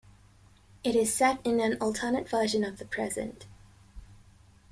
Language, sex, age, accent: English, female, 19-29, Southern African (South Africa, Zimbabwe, Namibia)